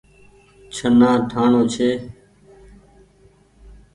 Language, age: Goaria, 19-29